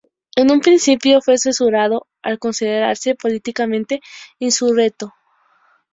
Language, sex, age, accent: Spanish, female, 19-29, México